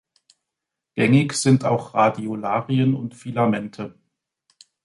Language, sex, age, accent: German, male, 40-49, Deutschland Deutsch